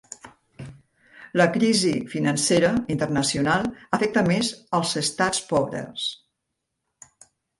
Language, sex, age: Catalan, female, 60-69